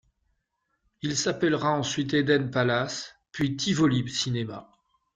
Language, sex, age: French, male, 50-59